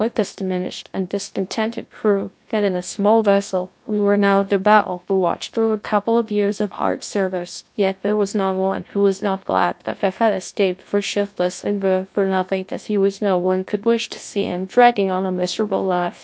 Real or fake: fake